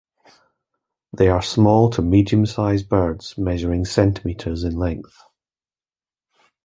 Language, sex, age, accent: English, male, 40-49, Scottish English